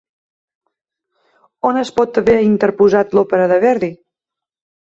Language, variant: Catalan, Septentrional